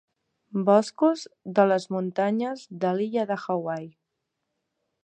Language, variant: Catalan, Central